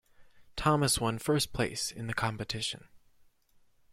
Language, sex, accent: English, male, United States English